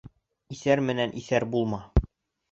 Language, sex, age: Bashkir, male, 19-29